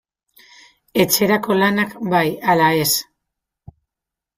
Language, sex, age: Basque, female, 30-39